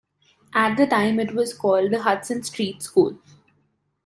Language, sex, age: English, female, 19-29